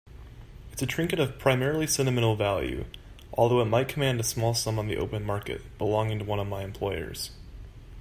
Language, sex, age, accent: English, male, under 19, United States English